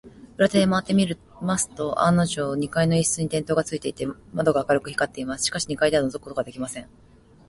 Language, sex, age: Japanese, female, 30-39